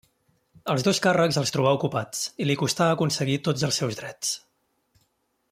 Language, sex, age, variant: Catalan, male, 30-39, Central